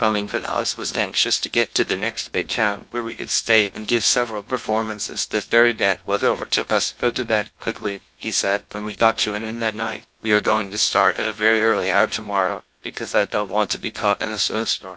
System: TTS, GlowTTS